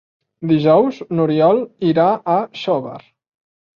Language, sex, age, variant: Catalan, male, 30-39, Central